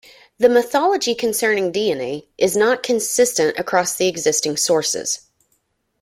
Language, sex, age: English, female, 30-39